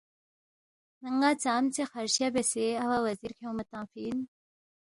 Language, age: Balti, 19-29